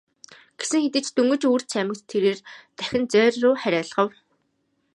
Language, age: Mongolian, 19-29